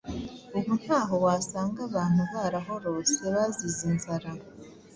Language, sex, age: Kinyarwanda, female, 40-49